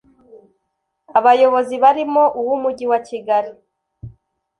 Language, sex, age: Kinyarwanda, female, 19-29